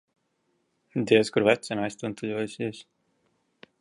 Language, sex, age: Latvian, male, 19-29